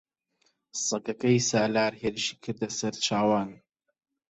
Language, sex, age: Central Kurdish, male, 30-39